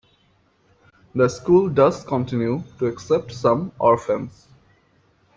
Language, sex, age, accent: English, male, 19-29, India and South Asia (India, Pakistan, Sri Lanka)